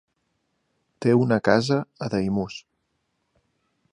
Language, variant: Catalan, Central